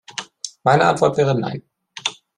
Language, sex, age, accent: German, male, 19-29, Deutschland Deutsch